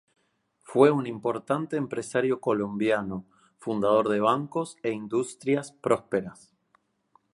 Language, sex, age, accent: Spanish, male, 30-39, Rioplatense: Argentina, Uruguay, este de Bolivia, Paraguay